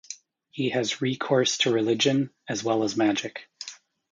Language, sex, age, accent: English, male, 30-39, United States English